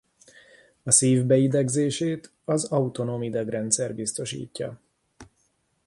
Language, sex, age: Hungarian, male, 50-59